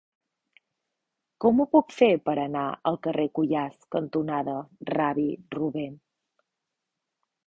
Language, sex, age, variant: Catalan, female, 30-39, Central